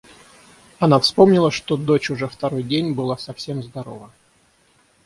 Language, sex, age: Russian, male, 30-39